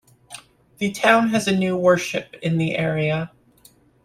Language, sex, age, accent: English, female, 30-39, United States English